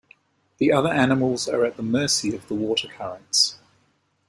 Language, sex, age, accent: English, male, 50-59, Australian English